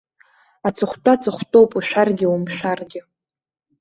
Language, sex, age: Abkhazian, female, 19-29